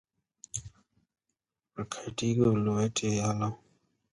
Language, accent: English, United States English